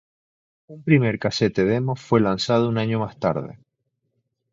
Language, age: Spanish, 19-29